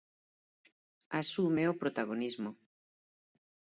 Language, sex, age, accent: Galician, female, 40-49, Normativo (estándar)